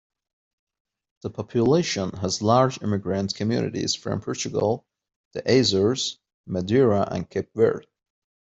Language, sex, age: English, male, 30-39